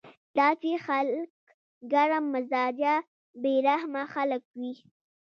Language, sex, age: Pashto, female, under 19